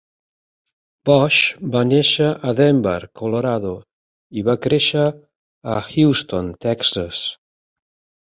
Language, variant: Catalan, Central